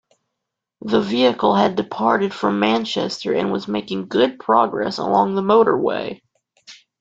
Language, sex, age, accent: English, female, 19-29, United States English